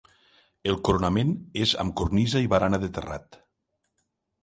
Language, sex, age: Catalan, male, 60-69